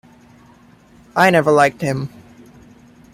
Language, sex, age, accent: English, male, 19-29, Filipino